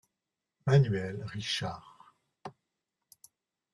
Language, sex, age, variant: French, male, 60-69, Français de métropole